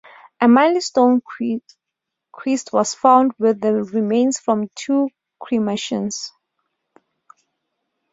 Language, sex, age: English, female, 30-39